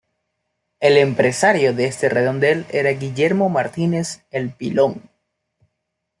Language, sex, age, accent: Spanish, male, 19-29, Caribe: Cuba, Venezuela, Puerto Rico, República Dominicana, Panamá, Colombia caribeña, México caribeño, Costa del golfo de México